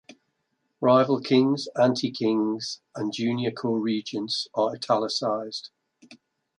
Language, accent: English, England English